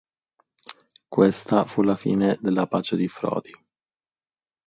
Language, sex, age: Italian, male, 19-29